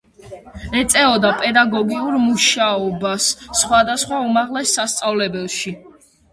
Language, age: Georgian, under 19